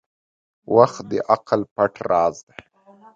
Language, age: Pashto, 19-29